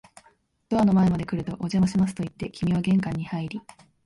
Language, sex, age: Japanese, female, 19-29